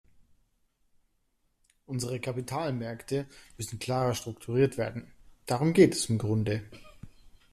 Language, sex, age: German, male, 30-39